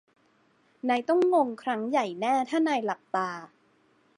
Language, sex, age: Thai, female, 19-29